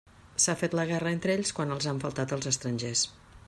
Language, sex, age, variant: Catalan, female, 50-59, Central